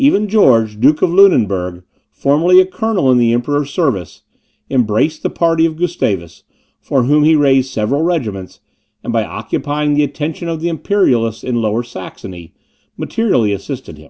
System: none